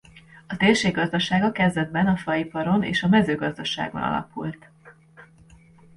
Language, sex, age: Hungarian, female, 40-49